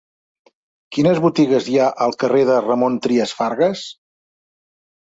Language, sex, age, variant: Catalan, male, 50-59, Central